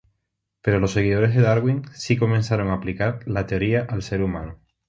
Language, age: Spanish, 19-29